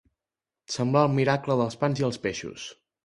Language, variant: Catalan, Central